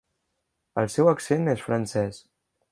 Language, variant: Catalan, Central